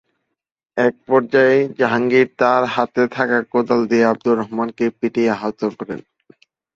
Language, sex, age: Bengali, male, 19-29